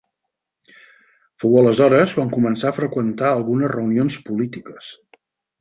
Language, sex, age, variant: Catalan, male, 60-69, Central